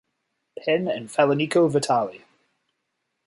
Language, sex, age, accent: English, male, 30-39, Canadian English